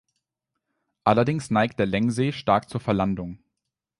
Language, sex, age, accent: German, male, 19-29, Deutschland Deutsch